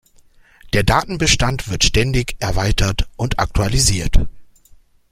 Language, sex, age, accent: German, male, 40-49, Deutschland Deutsch